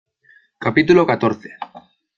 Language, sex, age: Spanish, male, 19-29